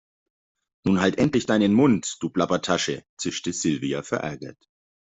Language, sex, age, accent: German, male, 40-49, Deutschland Deutsch